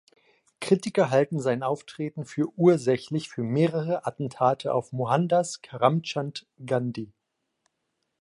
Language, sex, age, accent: German, male, 19-29, Deutschland Deutsch